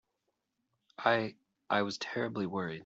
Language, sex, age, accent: English, male, 30-39, United States English